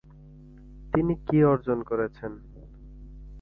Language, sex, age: Bengali, male, 19-29